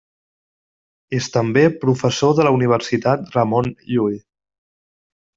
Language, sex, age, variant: Catalan, male, 30-39, Central